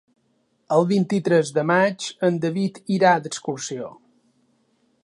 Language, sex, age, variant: Catalan, male, 40-49, Balear